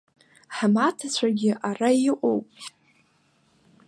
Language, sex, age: Abkhazian, female, under 19